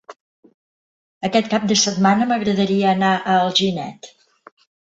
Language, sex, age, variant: Catalan, female, 60-69, Central